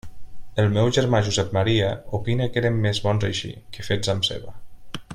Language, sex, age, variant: Catalan, male, 19-29, Nord-Occidental